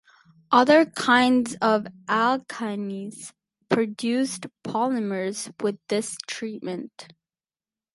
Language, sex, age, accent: English, female, under 19, United States English